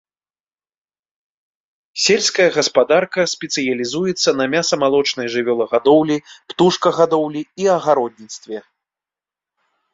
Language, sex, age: Belarusian, male, 40-49